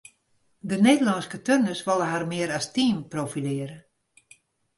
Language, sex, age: Western Frisian, female, 60-69